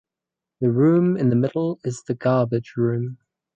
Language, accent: English, Australian English